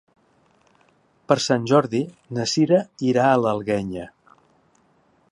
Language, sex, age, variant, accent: Catalan, male, 60-69, Central, central